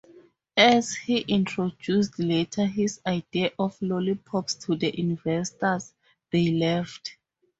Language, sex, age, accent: English, female, 30-39, Southern African (South Africa, Zimbabwe, Namibia)